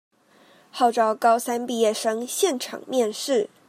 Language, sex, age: Chinese, female, 19-29